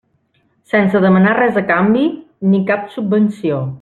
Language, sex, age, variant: Catalan, female, 30-39, Central